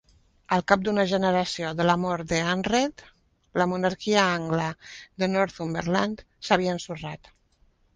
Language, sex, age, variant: Catalan, female, 50-59, Central